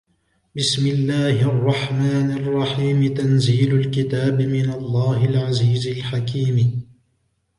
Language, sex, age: Arabic, male, 19-29